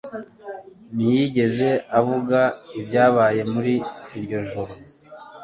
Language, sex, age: Kinyarwanda, male, 40-49